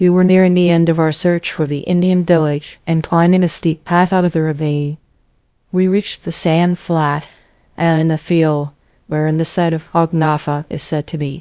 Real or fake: fake